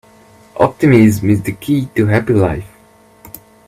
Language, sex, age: English, male, 19-29